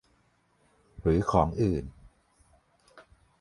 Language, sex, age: Thai, male, 40-49